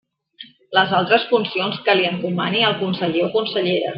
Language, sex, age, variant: Catalan, female, 40-49, Central